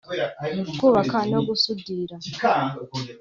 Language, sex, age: Kinyarwanda, female, 19-29